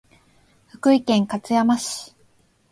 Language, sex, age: Japanese, female, 19-29